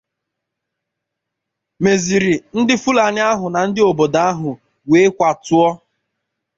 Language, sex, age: Igbo, male, 19-29